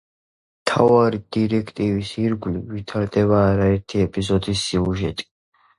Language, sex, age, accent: Georgian, male, under 19, ჩვეულებრივი